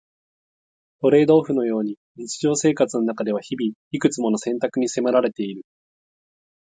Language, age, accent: Japanese, 19-29, 関西弁